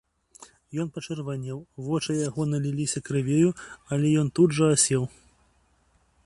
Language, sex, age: Belarusian, male, 40-49